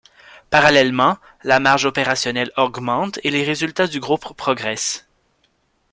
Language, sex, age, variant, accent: French, male, 19-29, Français d'Amérique du Nord, Français du Canada